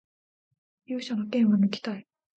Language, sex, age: Japanese, female, 19-29